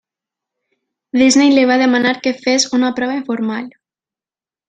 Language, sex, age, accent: Catalan, female, 19-29, valencià